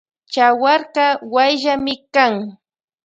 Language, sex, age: Loja Highland Quichua, female, 19-29